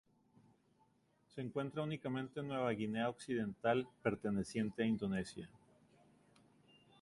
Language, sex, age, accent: Spanish, male, 40-49, México